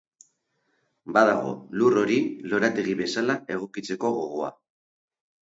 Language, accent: Basque, Mendebalekoa (Araba, Bizkaia, Gipuzkoako mendebaleko herri batzuk)